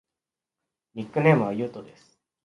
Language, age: Japanese, 19-29